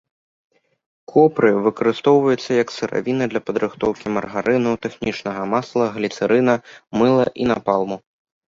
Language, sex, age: Belarusian, male, under 19